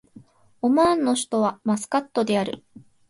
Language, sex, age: Japanese, female, 19-29